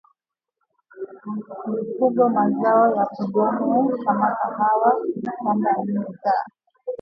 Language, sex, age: Swahili, female, 19-29